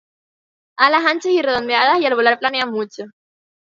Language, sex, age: Spanish, female, 19-29